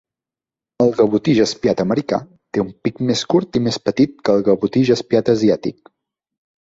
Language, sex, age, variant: Catalan, male, 19-29, Central